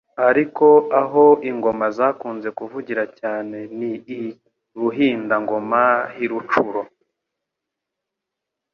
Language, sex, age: Kinyarwanda, male, 19-29